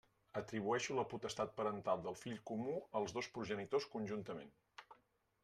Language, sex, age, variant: Catalan, male, 40-49, Central